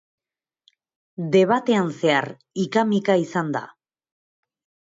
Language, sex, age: Basque, female, 30-39